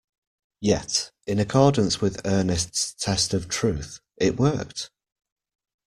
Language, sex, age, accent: English, male, 30-39, England English